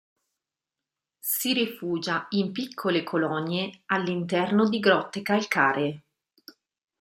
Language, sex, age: Italian, female, 40-49